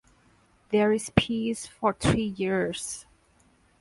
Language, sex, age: English, female, 19-29